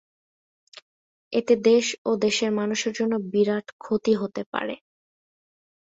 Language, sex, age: Bengali, female, 19-29